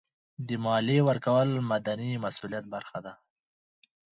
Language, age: Pashto, 19-29